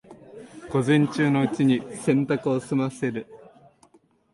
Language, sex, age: Japanese, male, under 19